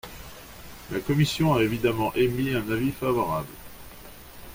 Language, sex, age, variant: French, male, 40-49, Français de métropole